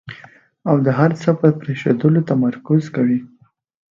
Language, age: Pashto, 19-29